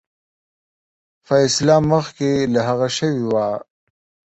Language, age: Pashto, 30-39